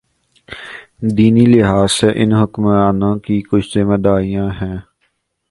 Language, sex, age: Urdu, male, 19-29